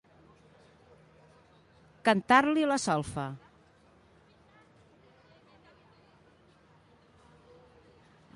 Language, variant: Catalan, Nord-Occidental